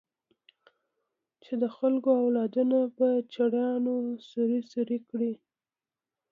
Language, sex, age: Pashto, female, 19-29